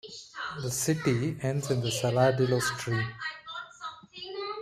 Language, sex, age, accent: English, male, 30-39, India and South Asia (India, Pakistan, Sri Lanka)